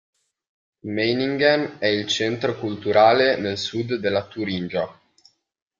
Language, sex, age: Italian, male, 19-29